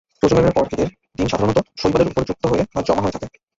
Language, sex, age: Bengali, male, 19-29